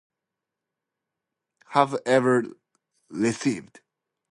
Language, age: English, 19-29